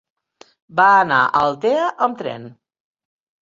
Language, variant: Catalan, Central